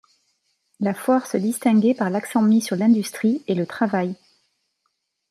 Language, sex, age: French, female, 40-49